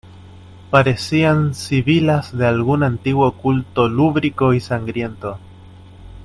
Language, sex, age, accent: Spanish, male, 19-29, Rioplatense: Argentina, Uruguay, este de Bolivia, Paraguay